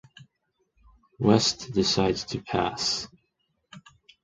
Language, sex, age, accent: English, male, 19-29, United States English